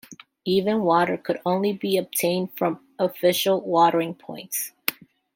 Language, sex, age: English, female, 19-29